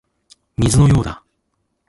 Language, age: Japanese, 40-49